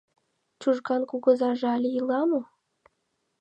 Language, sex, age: Mari, female, 19-29